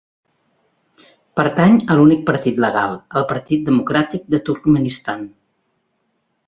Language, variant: Catalan, Central